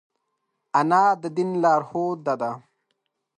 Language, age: Pashto, 19-29